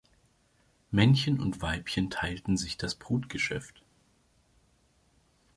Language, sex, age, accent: German, male, 19-29, Deutschland Deutsch